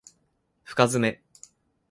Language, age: Japanese, 19-29